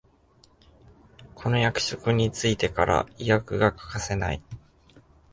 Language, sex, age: Japanese, male, 19-29